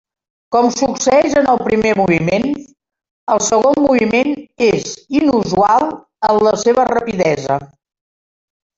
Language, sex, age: Catalan, female, 60-69